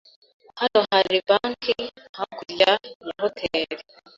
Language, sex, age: Kinyarwanda, female, 19-29